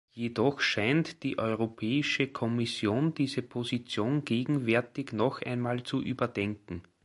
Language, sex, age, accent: German, male, 40-49, Österreichisches Deutsch